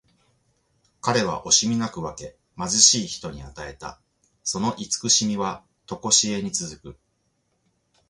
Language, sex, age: Japanese, male, 40-49